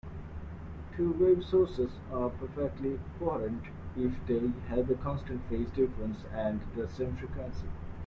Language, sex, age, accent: English, male, 19-29, India and South Asia (India, Pakistan, Sri Lanka)